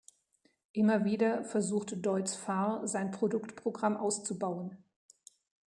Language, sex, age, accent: German, female, 60-69, Deutschland Deutsch